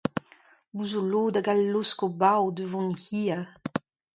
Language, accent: Breton, Kerneveg